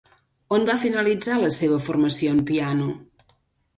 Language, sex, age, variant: Catalan, female, 40-49, Septentrional